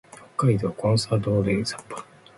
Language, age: Japanese, 50-59